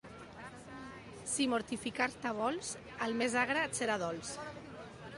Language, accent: Catalan, valencià